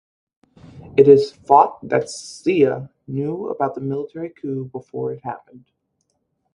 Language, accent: English, United States English